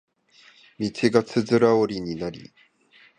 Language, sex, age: Japanese, male, 30-39